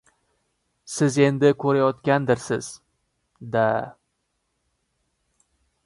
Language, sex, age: Uzbek, male, 19-29